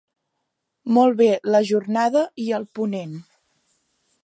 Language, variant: Catalan, Central